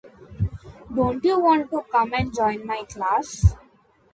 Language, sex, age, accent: English, female, under 19, India and South Asia (India, Pakistan, Sri Lanka)